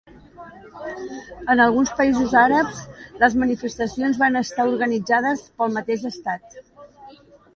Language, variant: Catalan, Central